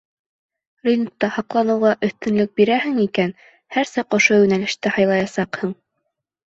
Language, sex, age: Bashkir, female, 19-29